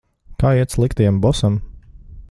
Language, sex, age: Latvian, male, 30-39